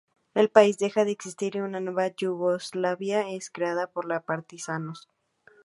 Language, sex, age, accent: Spanish, female, under 19, México